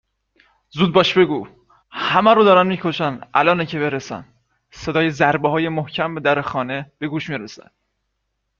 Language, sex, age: Persian, male, 19-29